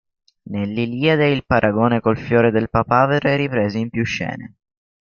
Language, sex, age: Italian, male, under 19